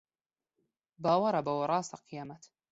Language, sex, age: Central Kurdish, male, 19-29